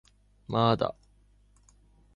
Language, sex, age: Japanese, male, 19-29